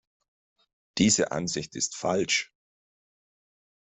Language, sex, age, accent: German, male, 50-59, Deutschland Deutsch